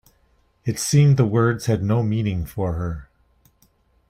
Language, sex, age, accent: English, male, 50-59, Canadian English